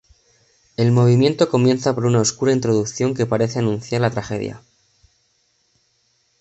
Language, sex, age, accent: Spanish, male, 19-29, España: Centro-Sur peninsular (Madrid, Toledo, Castilla-La Mancha)